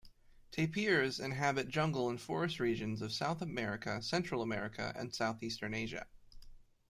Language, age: English, 19-29